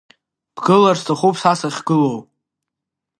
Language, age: Abkhazian, under 19